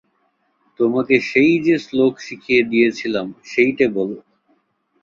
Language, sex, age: Bengali, male, 19-29